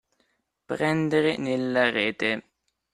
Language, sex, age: Italian, male, 19-29